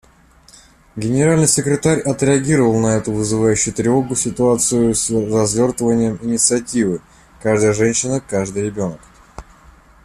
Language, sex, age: Russian, male, 40-49